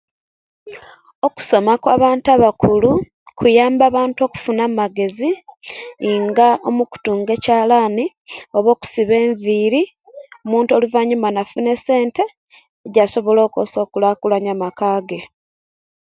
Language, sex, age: Kenyi, female, 19-29